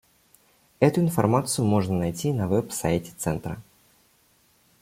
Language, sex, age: Russian, male, 19-29